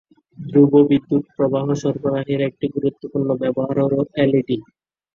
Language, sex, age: Bengali, male, 19-29